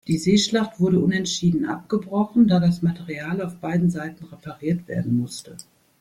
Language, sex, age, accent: German, female, 50-59, Deutschland Deutsch